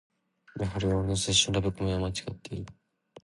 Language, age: Japanese, 19-29